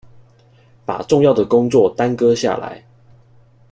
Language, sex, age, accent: Chinese, male, 19-29, 出生地：臺北市